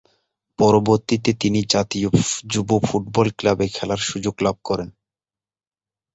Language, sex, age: Bengali, male, 19-29